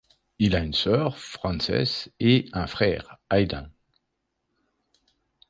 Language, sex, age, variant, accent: French, male, 50-59, Français d'Europe, Français de Suisse